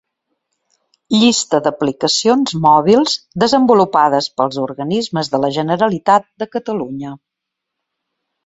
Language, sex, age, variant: Catalan, female, 60-69, Central